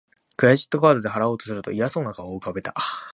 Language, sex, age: Japanese, male, 19-29